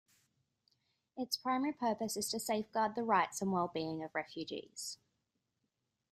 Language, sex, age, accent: English, female, 19-29, Australian English